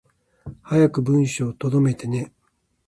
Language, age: Japanese, 50-59